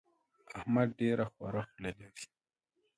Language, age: Pashto, 19-29